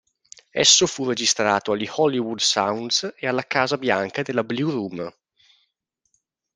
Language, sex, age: Italian, male, 19-29